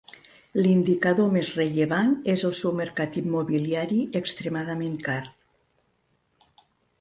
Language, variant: Catalan, Central